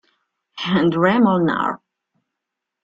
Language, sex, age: Italian, female, 40-49